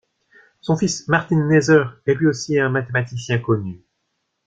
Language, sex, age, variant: French, male, 19-29, Français de métropole